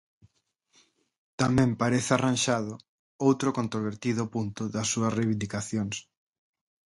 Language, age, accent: Galician, 30-39, Normativo (estándar)